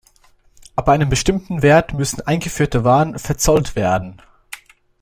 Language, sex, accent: German, male, Schweizerdeutsch